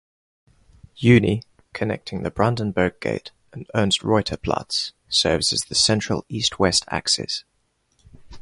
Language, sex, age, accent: English, male, 19-29, England English